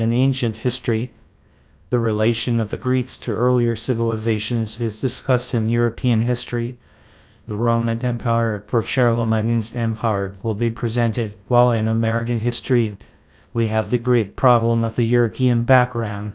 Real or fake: fake